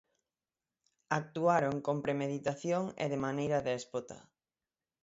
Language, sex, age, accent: Galician, male, 19-29, Atlántico (seseo e gheada); Normativo (estándar)